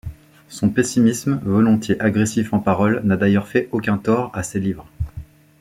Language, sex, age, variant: French, male, 30-39, Français de métropole